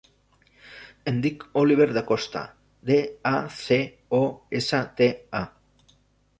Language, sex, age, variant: Catalan, male, 40-49, Central